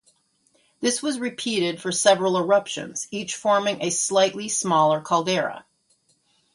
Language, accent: English, United States English